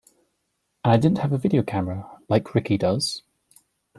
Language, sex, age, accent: English, male, 19-29, England English